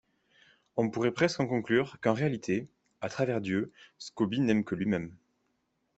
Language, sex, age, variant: French, male, 19-29, Français de métropole